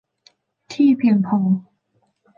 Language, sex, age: Thai, female, 19-29